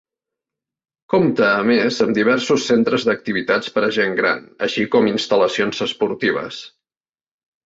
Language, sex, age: Catalan, male, 40-49